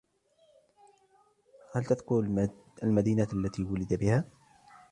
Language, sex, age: Arabic, male, 19-29